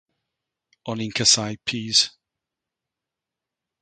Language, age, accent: Welsh, 50-59, Y Deyrnas Unedig Cymraeg